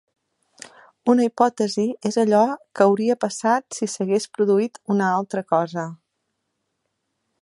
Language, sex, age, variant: Catalan, female, 40-49, Central